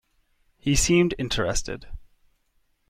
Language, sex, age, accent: English, male, 19-29, Canadian English